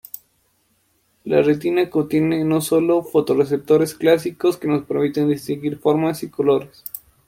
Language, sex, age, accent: Spanish, male, 19-29, Andino-Pacífico: Colombia, Perú, Ecuador, oeste de Bolivia y Venezuela andina